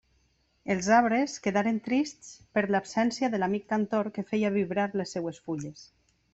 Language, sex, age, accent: Catalan, female, 30-39, valencià